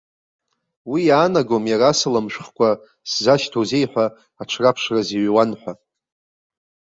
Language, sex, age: Abkhazian, male, 40-49